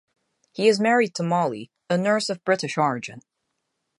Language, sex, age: English, male, under 19